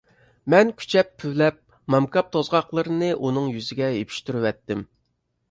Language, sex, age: Uyghur, male, 30-39